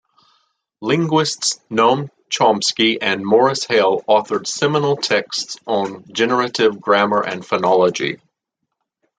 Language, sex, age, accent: English, male, 50-59, United States English